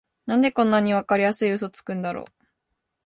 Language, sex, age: Japanese, female, under 19